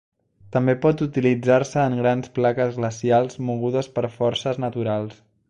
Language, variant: Catalan, Central